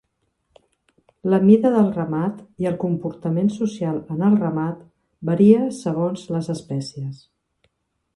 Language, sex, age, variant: Catalan, female, 50-59, Central